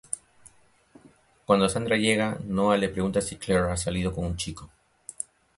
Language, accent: Spanish, Peru